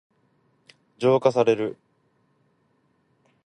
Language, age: Japanese, 19-29